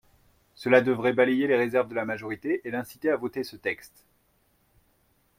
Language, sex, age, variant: French, male, 30-39, Français de métropole